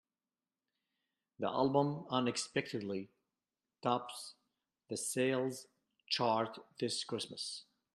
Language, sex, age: English, male, 30-39